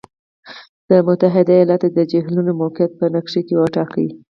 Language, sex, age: Pashto, female, 19-29